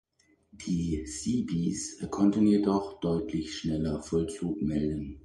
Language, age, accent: German, 40-49, Deutschland Deutsch